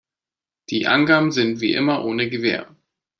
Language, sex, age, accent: German, male, 30-39, Deutschland Deutsch